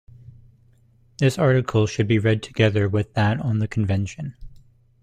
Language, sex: English, male